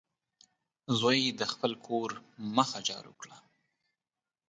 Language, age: Pashto, 19-29